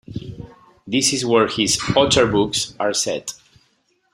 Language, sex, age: English, male, 30-39